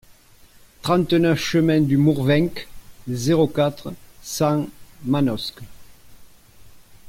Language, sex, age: French, male, 60-69